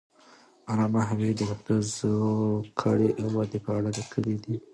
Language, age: Pashto, 19-29